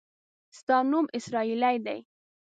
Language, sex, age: Pashto, female, 19-29